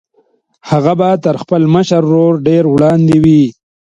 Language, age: Pashto, 30-39